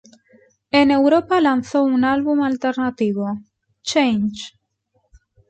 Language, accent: Spanish, España: Centro-Sur peninsular (Madrid, Toledo, Castilla-La Mancha)